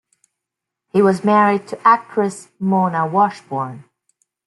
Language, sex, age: English, female, 40-49